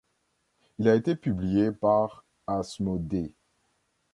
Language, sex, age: French, male, 19-29